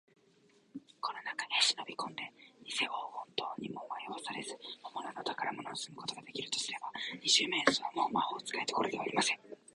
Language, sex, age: Japanese, male, under 19